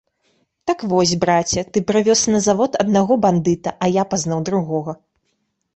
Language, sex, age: Belarusian, female, 19-29